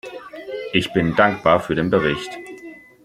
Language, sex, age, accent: German, male, 40-49, Deutschland Deutsch